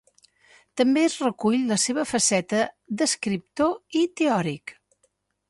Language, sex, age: Catalan, female, 50-59